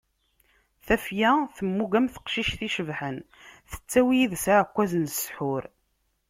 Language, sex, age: Kabyle, female, 30-39